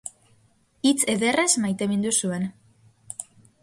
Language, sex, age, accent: Basque, female, 30-39, Mendebalekoa (Araba, Bizkaia, Gipuzkoako mendebaleko herri batzuk)